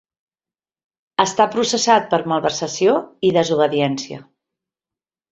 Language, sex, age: Catalan, female, 40-49